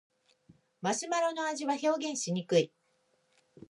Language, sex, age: Japanese, female, 50-59